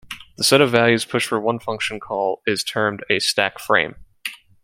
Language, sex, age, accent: English, male, 19-29, United States English